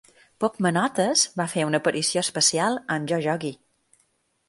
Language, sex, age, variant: Catalan, female, 40-49, Balear